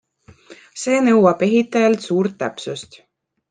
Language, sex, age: Estonian, female, 19-29